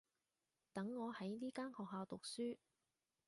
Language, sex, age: Cantonese, female, 30-39